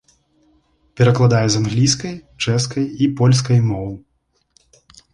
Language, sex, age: Belarusian, male, 19-29